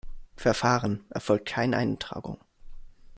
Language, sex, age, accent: German, male, 19-29, Deutschland Deutsch